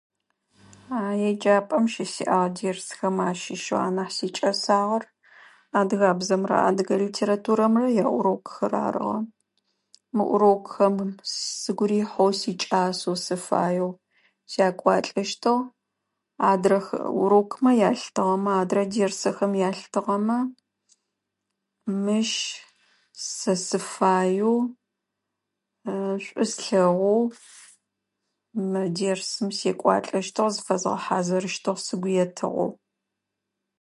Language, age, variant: Adyghe, 40-49, Адыгабзэ (Кирил, пстэумэ зэдыряе)